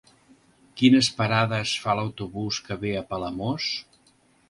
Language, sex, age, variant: Catalan, male, 60-69, Central